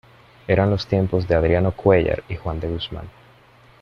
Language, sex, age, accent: Spanish, male, 30-39, Caribe: Cuba, Venezuela, Puerto Rico, República Dominicana, Panamá, Colombia caribeña, México caribeño, Costa del golfo de México